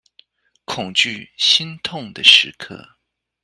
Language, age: Chinese, 30-39